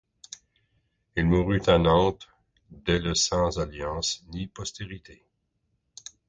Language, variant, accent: French, Français d'Amérique du Nord, Français du Canada